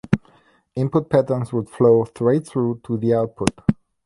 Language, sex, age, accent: English, male, 30-39, United States English